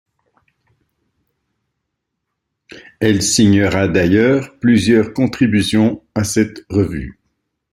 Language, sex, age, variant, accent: French, male, 70-79, Français d'Europe, Français de Belgique